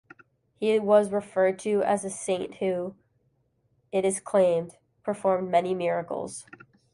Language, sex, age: English, female, 19-29